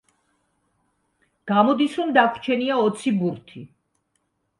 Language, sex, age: Georgian, female, 60-69